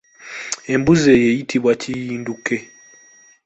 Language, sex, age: Ganda, male, 19-29